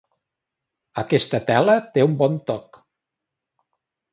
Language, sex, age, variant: Catalan, male, 50-59, Nord-Occidental